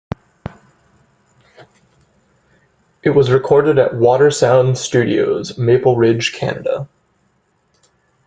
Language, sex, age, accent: English, male, 19-29, United States English